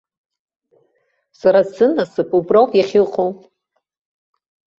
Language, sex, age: Abkhazian, female, 60-69